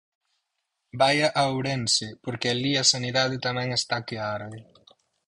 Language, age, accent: Galician, 30-39, Normativo (estándar)